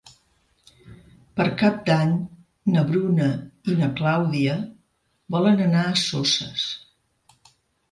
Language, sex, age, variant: Catalan, female, 60-69, Central